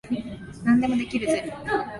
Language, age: Japanese, 19-29